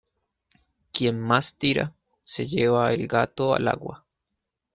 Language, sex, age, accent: Spanish, male, 19-29, Andino-Pacífico: Colombia, Perú, Ecuador, oeste de Bolivia y Venezuela andina